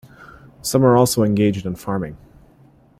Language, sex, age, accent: English, male, 19-29, United States English